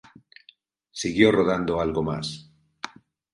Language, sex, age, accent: Spanish, male, 50-59, Caribe: Cuba, Venezuela, Puerto Rico, República Dominicana, Panamá, Colombia caribeña, México caribeño, Costa del golfo de México